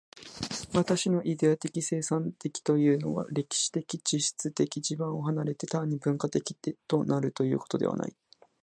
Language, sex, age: Japanese, female, 90+